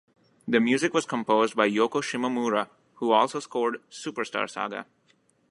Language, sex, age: English, male, 19-29